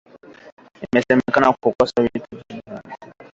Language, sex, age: Swahili, male, 19-29